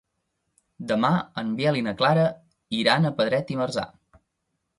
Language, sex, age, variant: Catalan, male, 19-29, Central